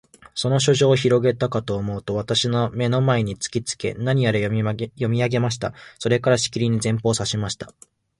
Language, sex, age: Japanese, male, 19-29